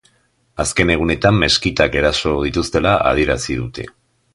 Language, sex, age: Basque, male, 50-59